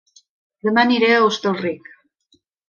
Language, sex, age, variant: Catalan, female, 60-69, Central